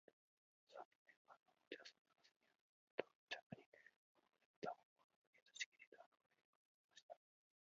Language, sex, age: Japanese, male, 19-29